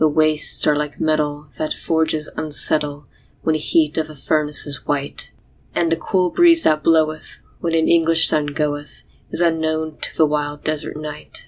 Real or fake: real